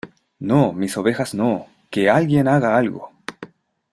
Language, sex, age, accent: Spanish, male, 19-29, Chileno: Chile, Cuyo